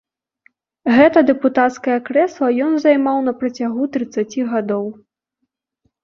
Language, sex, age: Belarusian, female, under 19